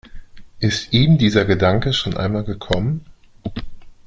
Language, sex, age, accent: German, male, 30-39, Deutschland Deutsch